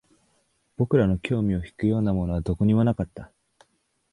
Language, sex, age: Japanese, male, 19-29